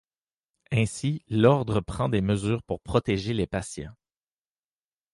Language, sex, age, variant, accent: French, male, 30-39, Français d'Amérique du Nord, Français du Canada